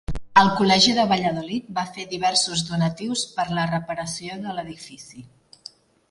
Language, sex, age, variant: Catalan, female, 40-49, Central